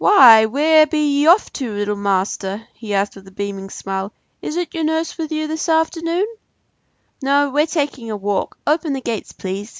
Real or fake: real